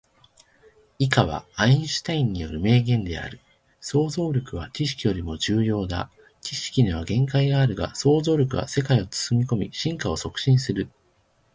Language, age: Japanese, 30-39